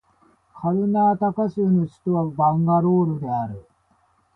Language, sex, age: Japanese, male, 40-49